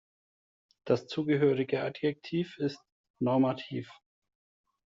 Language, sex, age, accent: German, male, 40-49, Deutschland Deutsch